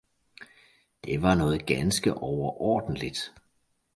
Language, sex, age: Danish, male, 40-49